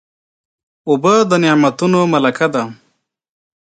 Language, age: Pashto, 19-29